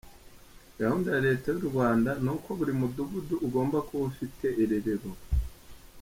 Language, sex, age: Kinyarwanda, male, 30-39